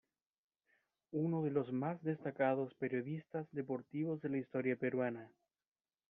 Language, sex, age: Spanish, male, 30-39